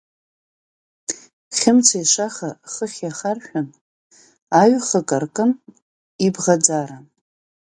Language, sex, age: Abkhazian, female, 30-39